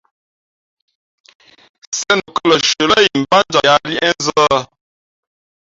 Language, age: Fe'fe', 50-59